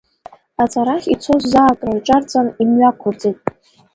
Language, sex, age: Abkhazian, female, under 19